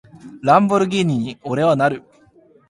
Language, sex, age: Japanese, male, under 19